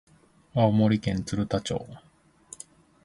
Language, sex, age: Japanese, male, 40-49